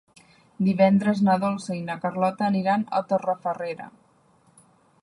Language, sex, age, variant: Catalan, female, 30-39, Central